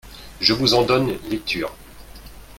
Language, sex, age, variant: French, male, 30-39, Français de métropole